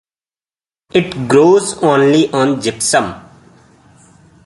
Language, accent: English, India and South Asia (India, Pakistan, Sri Lanka)